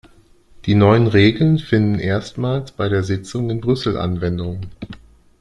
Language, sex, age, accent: German, male, 30-39, Deutschland Deutsch